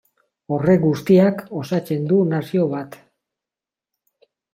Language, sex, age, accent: Basque, male, 50-59, Mendebalekoa (Araba, Bizkaia, Gipuzkoako mendebaleko herri batzuk)